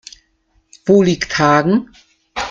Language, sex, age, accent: German, female, 50-59, Deutschland Deutsch